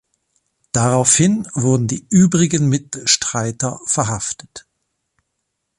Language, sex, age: German, male, 40-49